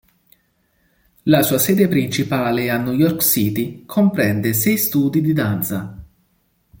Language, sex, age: Italian, male, 19-29